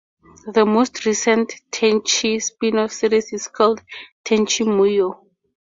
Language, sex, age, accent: English, female, 19-29, Southern African (South Africa, Zimbabwe, Namibia)